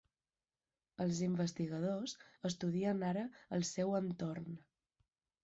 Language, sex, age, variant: Catalan, female, 30-39, Balear